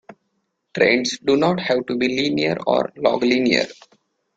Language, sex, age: English, male, 30-39